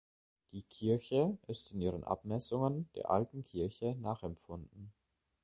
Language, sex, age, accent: German, male, under 19, Deutschland Deutsch